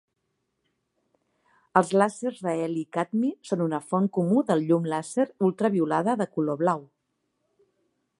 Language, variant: Catalan, Central